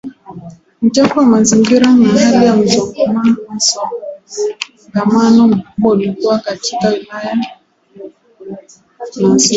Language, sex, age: Swahili, female, 19-29